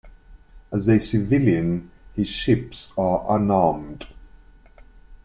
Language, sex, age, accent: English, male, 30-39, England English